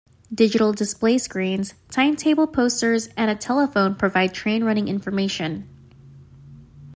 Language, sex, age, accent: English, female, 19-29, United States English